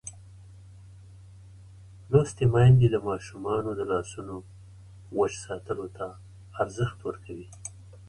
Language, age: Pashto, 60-69